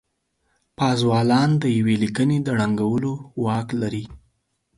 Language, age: Pashto, 19-29